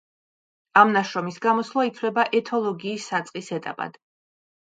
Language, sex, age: Georgian, female, 40-49